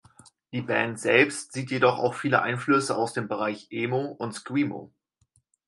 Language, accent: German, Deutschland Deutsch